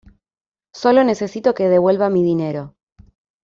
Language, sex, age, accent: Spanish, female, 30-39, Rioplatense: Argentina, Uruguay, este de Bolivia, Paraguay